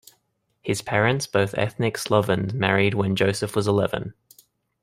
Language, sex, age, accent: English, male, 19-29, Australian English